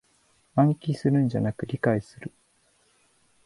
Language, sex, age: Japanese, male, 19-29